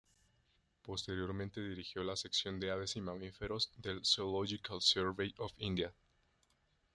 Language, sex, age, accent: Spanish, male, 19-29, México